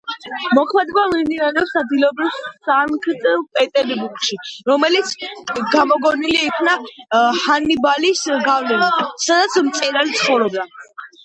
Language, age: Georgian, under 19